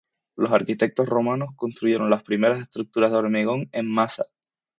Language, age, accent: Spanish, 19-29, España: Islas Canarias